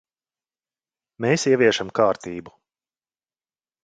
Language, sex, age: Latvian, male, 30-39